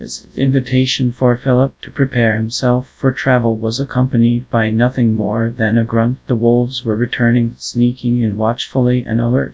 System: TTS, FastPitch